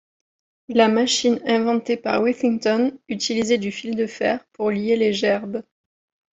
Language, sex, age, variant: French, female, 30-39, Français de métropole